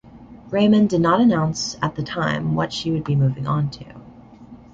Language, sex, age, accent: English, male, under 19, United States English